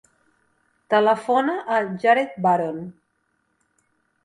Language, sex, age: Catalan, female, 50-59